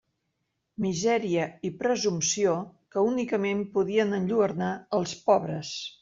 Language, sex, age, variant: Catalan, female, 50-59, Central